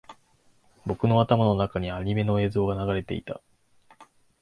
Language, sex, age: Japanese, male, 19-29